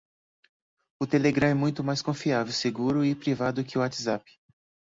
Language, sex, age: Portuguese, male, 30-39